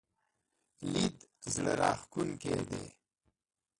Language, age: Pashto, 40-49